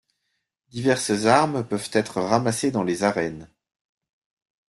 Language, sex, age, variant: French, male, 50-59, Français de métropole